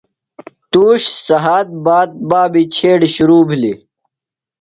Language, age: Phalura, under 19